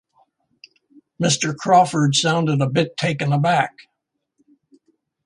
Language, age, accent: English, 60-69, United States English